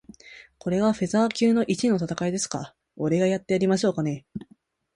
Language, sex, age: Japanese, female, 19-29